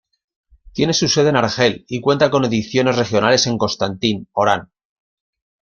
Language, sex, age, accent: Spanish, male, 50-59, España: Norte peninsular (Asturias, Castilla y León, Cantabria, País Vasco, Navarra, Aragón, La Rioja, Guadalajara, Cuenca)